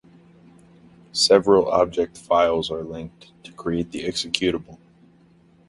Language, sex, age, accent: English, male, 19-29, United States English